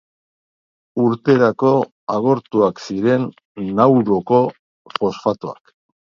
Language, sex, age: Basque, male, 60-69